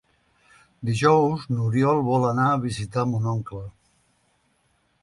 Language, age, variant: Catalan, 60-69, Central